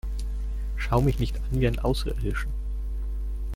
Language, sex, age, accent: German, male, 30-39, Deutschland Deutsch